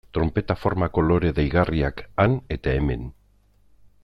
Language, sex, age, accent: Basque, male, 50-59, Erdialdekoa edo Nafarra (Gipuzkoa, Nafarroa)